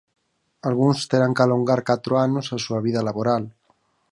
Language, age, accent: Galician, 40-49, Normativo (estándar)